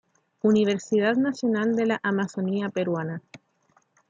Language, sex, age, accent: Spanish, female, 30-39, Chileno: Chile, Cuyo